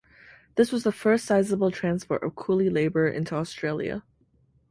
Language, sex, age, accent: English, female, 19-29, United States English